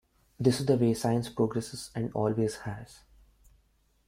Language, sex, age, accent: English, male, 19-29, India and South Asia (India, Pakistan, Sri Lanka)